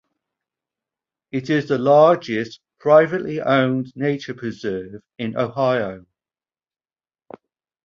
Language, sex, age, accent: English, male, 40-49, England English